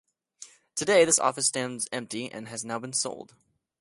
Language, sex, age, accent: English, male, under 19, United States English